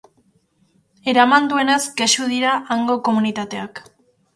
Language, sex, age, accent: Basque, female, 19-29, Erdialdekoa edo Nafarra (Gipuzkoa, Nafarroa)